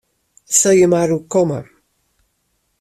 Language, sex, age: Western Frisian, female, 60-69